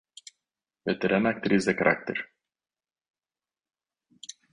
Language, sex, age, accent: Spanish, male, 30-39, América central